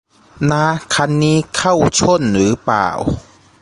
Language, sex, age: Thai, male, 19-29